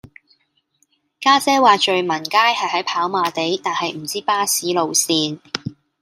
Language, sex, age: Cantonese, female, 19-29